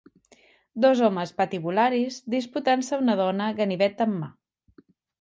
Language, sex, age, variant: Catalan, female, 30-39, Central